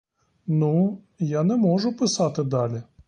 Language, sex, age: Ukrainian, male, 30-39